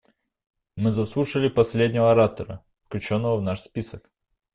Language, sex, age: Russian, male, under 19